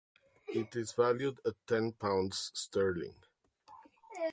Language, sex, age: English, male, 40-49